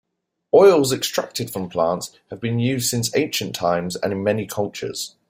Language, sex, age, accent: English, male, 19-29, England English